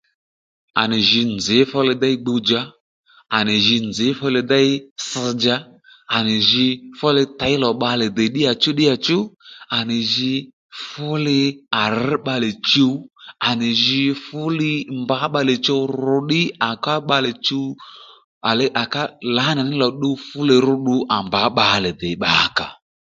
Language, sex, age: Lendu, male, 30-39